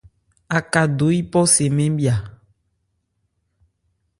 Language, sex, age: Ebrié, female, 30-39